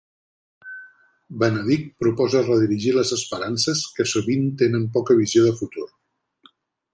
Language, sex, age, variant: Catalan, male, 60-69, Central